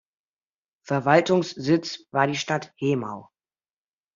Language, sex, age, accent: German, male, under 19, Deutschland Deutsch